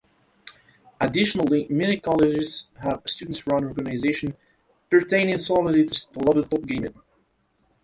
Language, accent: English, United States English